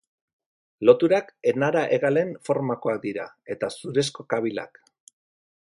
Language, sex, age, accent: Basque, male, 40-49, Mendebalekoa (Araba, Bizkaia, Gipuzkoako mendebaleko herri batzuk)